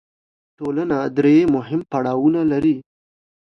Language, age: Pashto, under 19